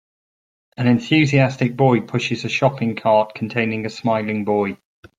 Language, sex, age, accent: English, male, 40-49, England English